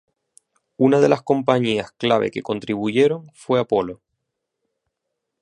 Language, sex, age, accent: Spanish, male, 19-29, España: Islas Canarias